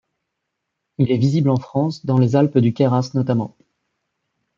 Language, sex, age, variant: French, male, 30-39, Français de métropole